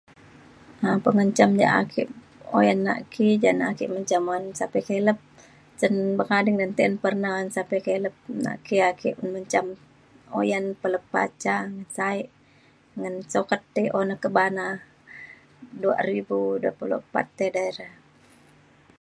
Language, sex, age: Mainstream Kenyah, female, 40-49